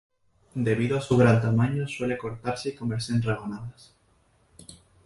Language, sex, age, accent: Spanish, male, 19-29, España: Islas Canarias